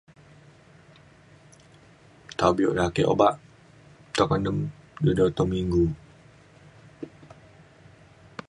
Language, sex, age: Mainstream Kenyah, female, 19-29